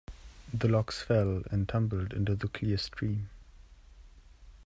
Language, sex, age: English, male, 19-29